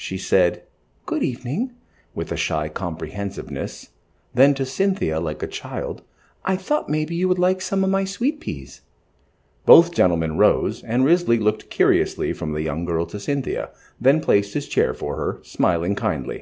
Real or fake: real